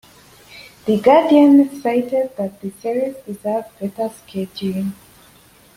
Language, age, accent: English, 19-29, United States English